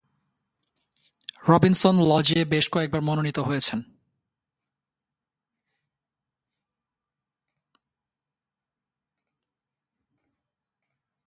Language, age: Bengali, 19-29